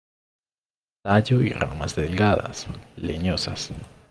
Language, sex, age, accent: Spanish, male, 19-29, Andino-Pacífico: Colombia, Perú, Ecuador, oeste de Bolivia y Venezuela andina